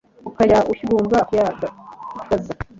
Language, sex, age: Kinyarwanda, female, 30-39